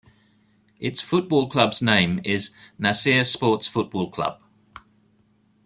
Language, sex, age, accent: English, male, 50-59, England English